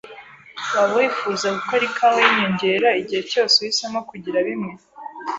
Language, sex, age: Kinyarwanda, female, 19-29